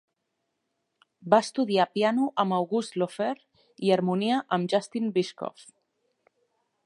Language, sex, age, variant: Catalan, female, 30-39, Central